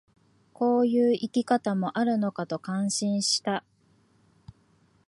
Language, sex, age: Japanese, female, 40-49